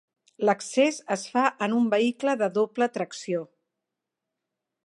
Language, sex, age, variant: Catalan, female, 50-59, Central